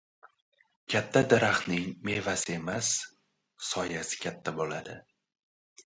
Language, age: Uzbek, 19-29